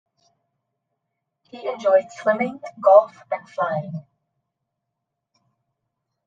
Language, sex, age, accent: English, female, 19-29, United States English